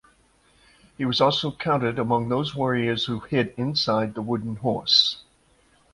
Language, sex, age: English, male, 60-69